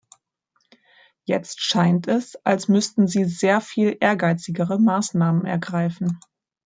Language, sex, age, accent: German, female, 30-39, Deutschland Deutsch